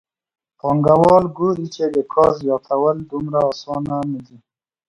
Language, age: Pashto, 30-39